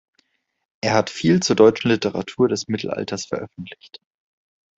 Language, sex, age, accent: German, male, 19-29, Deutschland Deutsch